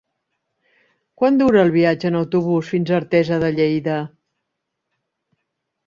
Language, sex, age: Catalan, female, 60-69